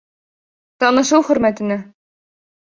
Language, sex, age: Bashkir, female, 19-29